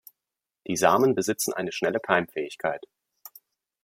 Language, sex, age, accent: German, male, 30-39, Deutschland Deutsch